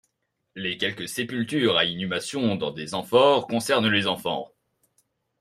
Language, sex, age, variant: French, male, under 19, Français de métropole